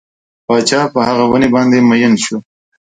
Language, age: Pashto, 30-39